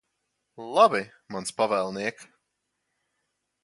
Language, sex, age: Latvian, male, 19-29